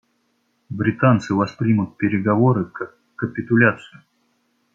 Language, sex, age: Russian, male, 30-39